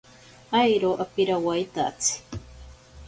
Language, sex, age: Ashéninka Perené, female, 40-49